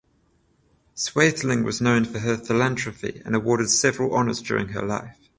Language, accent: English, United States English; Australian English; England English; New Zealand English; Welsh English